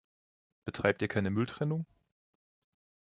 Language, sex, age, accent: German, male, 30-39, Deutschland Deutsch